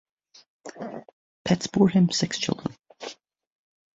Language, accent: English, Irish English